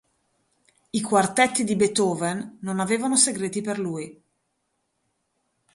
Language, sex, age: Italian, female, 30-39